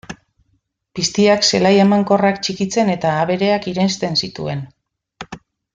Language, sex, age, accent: Basque, female, 40-49, Mendebalekoa (Araba, Bizkaia, Gipuzkoako mendebaleko herri batzuk)